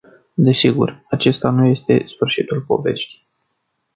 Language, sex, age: Romanian, male, 19-29